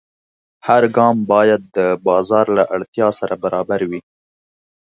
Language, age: Pashto, 19-29